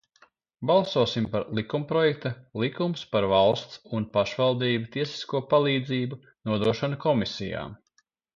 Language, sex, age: Latvian, male, 30-39